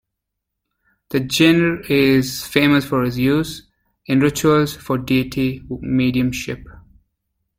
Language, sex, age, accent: English, male, 30-39, United States English